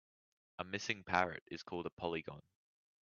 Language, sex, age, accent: English, male, under 19, Australian English